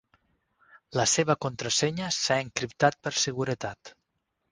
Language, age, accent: Catalan, 50-59, Tortosí